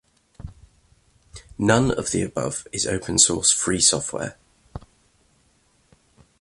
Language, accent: English, England English